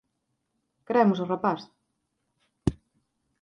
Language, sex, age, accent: Galician, female, 30-39, Atlántico (seseo e gheada)